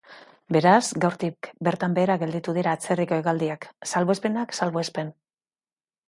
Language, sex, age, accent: Basque, female, 50-59, Mendebalekoa (Araba, Bizkaia, Gipuzkoako mendebaleko herri batzuk)